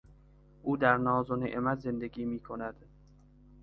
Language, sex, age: Persian, male, 19-29